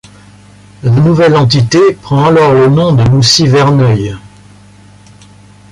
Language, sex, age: French, male, 70-79